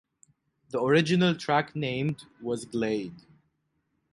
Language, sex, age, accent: English, male, 19-29, United States English